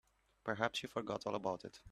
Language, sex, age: English, male, 19-29